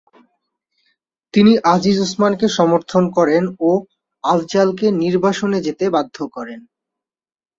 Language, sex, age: Bengali, male, 19-29